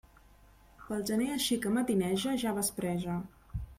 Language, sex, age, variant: Catalan, female, 30-39, Central